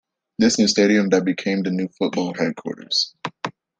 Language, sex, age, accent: English, male, 19-29, United States English